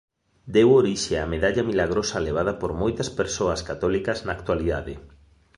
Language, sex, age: Galician, male, 40-49